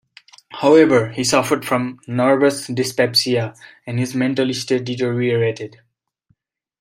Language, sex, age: English, male, 19-29